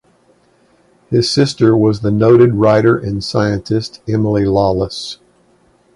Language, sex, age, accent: English, male, 60-69, United States English